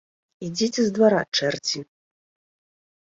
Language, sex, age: Belarusian, female, 30-39